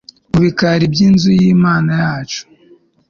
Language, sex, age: Kinyarwanda, male, 19-29